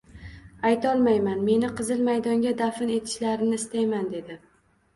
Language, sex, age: Uzbek, female, 19-29